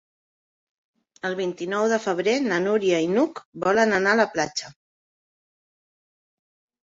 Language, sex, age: Catalan, female, 50-59